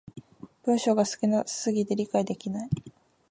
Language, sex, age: Japanese, female, 19-29